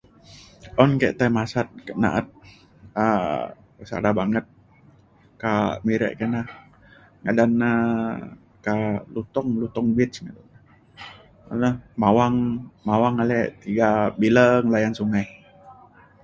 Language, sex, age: Mainstream Kenyah, male, 30-39